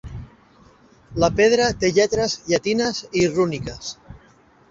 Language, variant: Catalan, Central